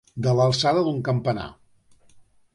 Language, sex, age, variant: Catalan, male, 60-69, Central